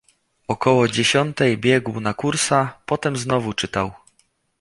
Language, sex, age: Polish, male, 30-39